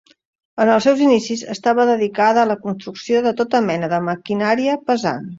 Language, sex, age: Catalan, female, 50-59